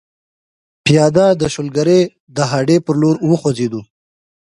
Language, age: Pashto, 19-29